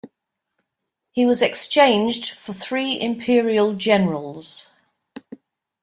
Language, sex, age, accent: English, female, 50-59, England English